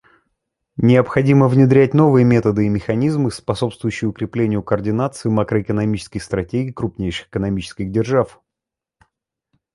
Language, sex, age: Russian, male, 30-39